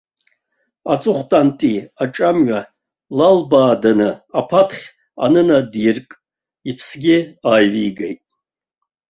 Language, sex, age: Abkhazian, male, 60-69